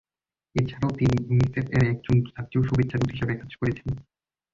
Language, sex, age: Bengali, male, 19-29